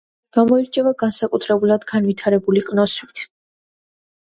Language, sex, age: Georgian, female, under 19